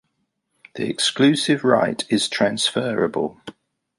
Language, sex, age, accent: English, male, 50-59, England English